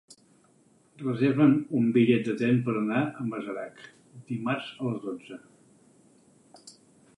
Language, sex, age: Catalan, male, 60-69